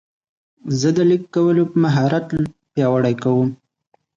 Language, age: Pashto, 19-29